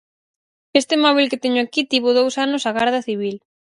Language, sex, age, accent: Galician, female, 19-29, Central (gheada)